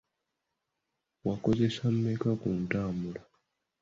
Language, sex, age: Ganda, male, 19-29